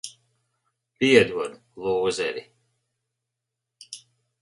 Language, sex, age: Latvian, male, 50-59